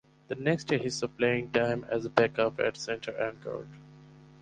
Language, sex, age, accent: English, male, 30-39, India and South Asia (India, Pakistan, Sri Lanka)